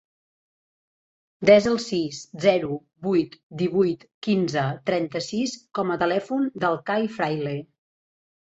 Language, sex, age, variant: Catalan, female, 40-49, Central